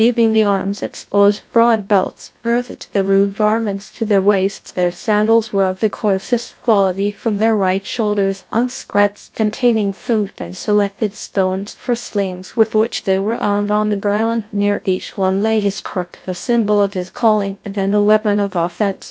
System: TTS, GlowTTS